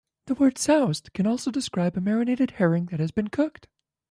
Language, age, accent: English, 19-29, United States English